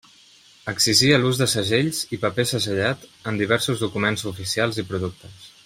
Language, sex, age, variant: Catalan, male, 30-39, Central